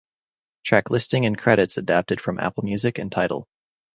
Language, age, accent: English, 19-29, United States English